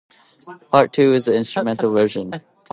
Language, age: English, 19-29